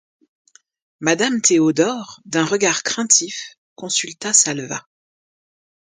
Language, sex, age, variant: French, female, 40-49, Français de métropole